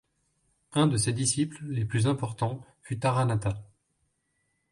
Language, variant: French, Français de métropole